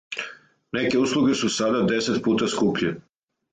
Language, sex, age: Serbian, male, 50-59